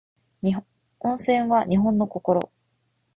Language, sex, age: Japanese, female, 30-39